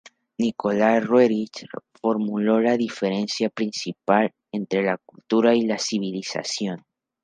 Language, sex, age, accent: Spanish, male, under 19, México